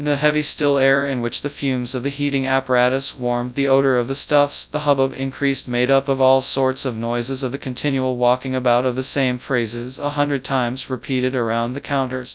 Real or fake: fake